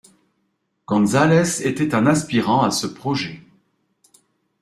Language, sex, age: French, male, 40-49